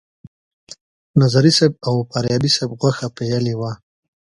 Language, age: Pashto, 19-29